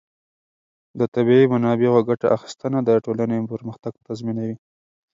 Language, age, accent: Pashto, 30-39, پکتیا ولایت، احمدزی